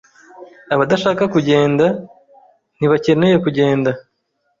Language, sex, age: Kinyarwanda, male, 30-39